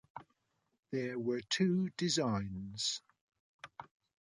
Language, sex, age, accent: English, male, 70-79, England English